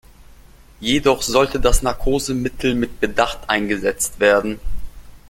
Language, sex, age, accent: German, male, 19-29, Russisch Deutsch